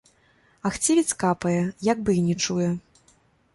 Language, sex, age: Belarusian, female, 40-49